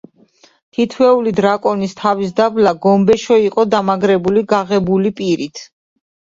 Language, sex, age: Georgian, female, 40-49